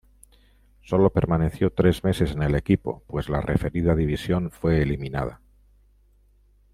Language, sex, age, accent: Spanish, male, 50-59, España: Norte peninsular (Asturias, Castilla y León, Cantabria, País Vasco, Navarra, Aragón, La Rioja, Guadalajara, Cuenca)